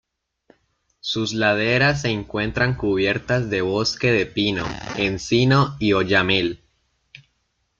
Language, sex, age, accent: Spanish, male, 19-29, Andino-Pacífico: Colombia, Perú, Ecuador, oeste de Bolivia y Venezuela andina